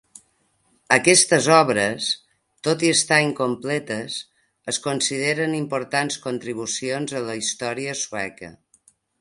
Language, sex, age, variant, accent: Catalan, female, 60-69, Balear, mallorquí